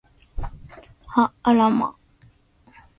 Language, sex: Japanese, female